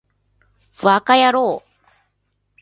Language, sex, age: Japanese, female, 30-39